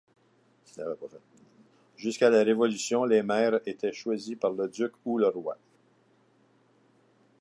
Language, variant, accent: French, Français d'Amérique du Nord, Français du Canada